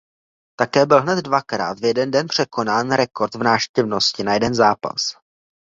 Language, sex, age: Czech, male, 19-29